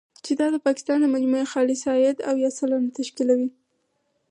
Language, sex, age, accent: Pashto, female, 19-29, معیاري پښتو